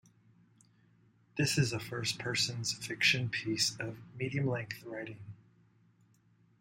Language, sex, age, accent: English, male, 50-59, United States English